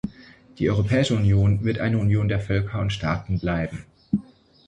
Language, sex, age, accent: German, male, 19-29, Deutschland Deutsch